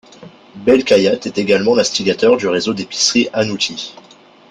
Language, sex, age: French, male, under 19